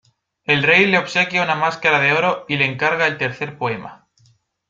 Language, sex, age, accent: Spanish, male, 19-29, España: Centro-Sur peninsular (Madrid, Toledo, Castilla-La Mancha)